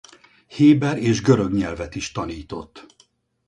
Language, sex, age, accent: Hungarian, male, 70-79, budapesti